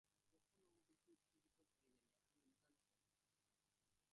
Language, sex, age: Bengali, male, under 19